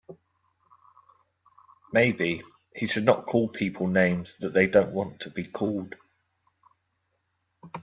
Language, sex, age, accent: English, male, 40-49, England English